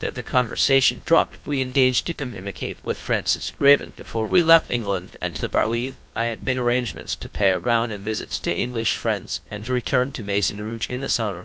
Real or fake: fake